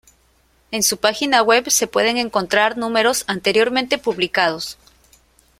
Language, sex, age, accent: Spanish, female, 30-39, Andino-Pacífico: Colombia, Perú, Ecuador, oeste de Bolivia y Venezuela andina